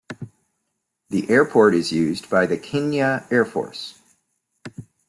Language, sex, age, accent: English, male, 60-69, United States English